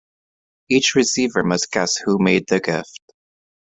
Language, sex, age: English, male, 19-29